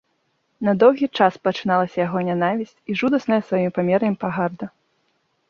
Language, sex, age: Belarusian, female, 19-29